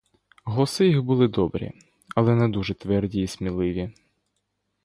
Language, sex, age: Ukrainian, male, 19-29